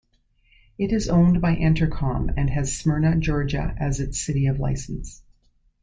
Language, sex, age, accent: English, female, 60-69, Canadian English